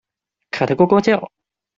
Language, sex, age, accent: Chinese, male, 19-29, 出生地：新北市